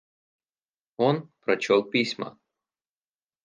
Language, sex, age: Russian, male, 19-29